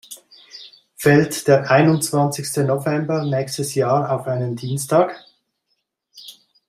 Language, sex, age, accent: German, male, 50-59, Schweizerdeutsch